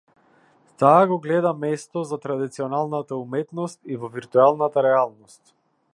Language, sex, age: Macedonian, female, 19-29